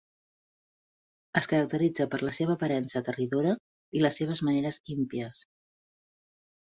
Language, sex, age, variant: Catalan, female, 40-49, Central